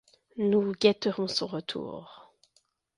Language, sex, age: French, female, 30-39